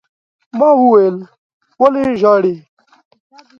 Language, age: Pashto, 19-29